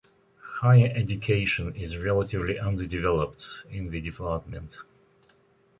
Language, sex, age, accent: English, male, 40-49, England English